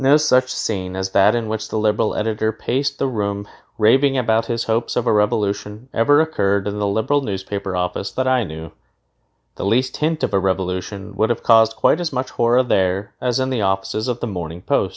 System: none